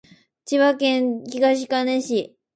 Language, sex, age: Japanese, female, under 19